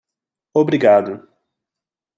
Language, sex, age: Portuguese, male, 19-29